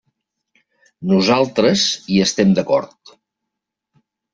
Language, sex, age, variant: Catalan, male, 50-59, Central